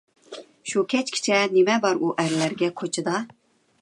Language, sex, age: Uyghur, female, 30-39